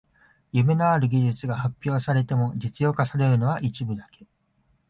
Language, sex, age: Japanese, male, 19-29